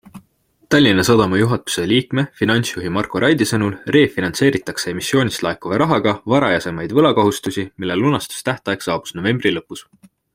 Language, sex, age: Estonian, male, 19-29